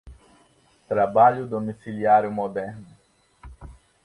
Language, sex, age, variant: Portuguese, male, 30-39, Portuguese (Brasil)